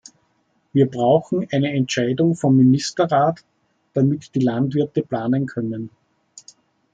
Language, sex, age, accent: German, male, 40-49, Österreichisches Deutsch